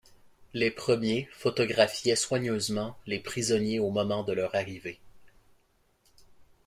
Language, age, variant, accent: French, 19-29, Français d'Amérique du Nord, Français du Canada